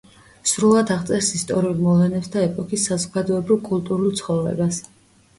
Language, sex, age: Georgian, female, 19-29